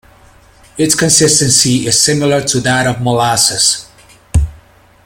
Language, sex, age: English, male, 40-49